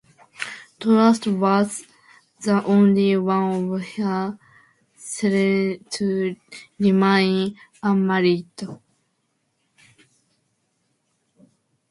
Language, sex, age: English, female, under 19